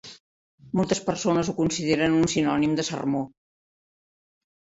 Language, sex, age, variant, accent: Catalan, female, 70-79, Central, central